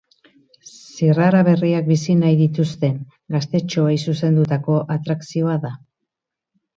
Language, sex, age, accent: Basque, female, 60-69, Erdialdekoa edo Nafarra (Gipuzkoa, Nafarroa)